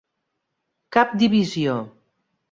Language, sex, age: Catalan, female, 50-59